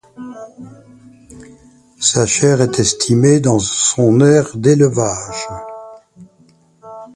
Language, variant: French, Français de métropole